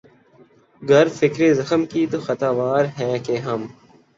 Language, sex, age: Urdu, male, 19-29